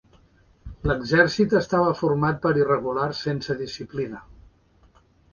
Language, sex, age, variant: Catalan, male, 60-69, Central